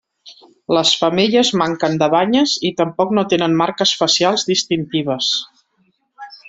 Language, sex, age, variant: Catalan, female, 40-49, Central